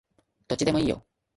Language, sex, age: Japanese, male, 19-29